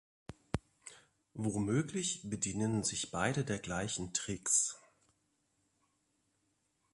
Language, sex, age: German, male, 40-49